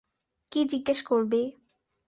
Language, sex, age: Bengali, female, 19-29